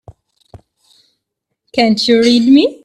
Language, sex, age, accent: English, female, 19-29, United States English